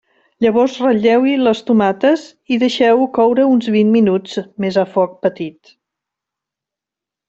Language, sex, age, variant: Catalan, female, 50-59, Central